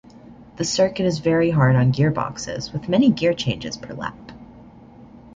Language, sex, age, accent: English, male, under 19, United States English